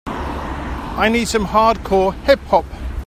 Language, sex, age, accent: English, male, 50-59, England English